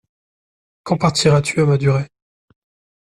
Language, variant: French, Français de métropole